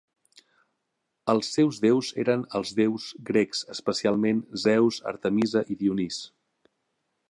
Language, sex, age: Catalan, male, 30-39